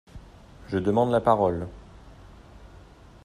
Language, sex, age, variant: French, male, 30-39, Français de métropole